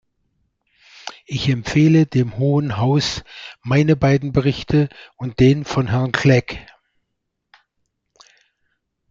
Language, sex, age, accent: German, male, 60-69, Deutschland Deutsch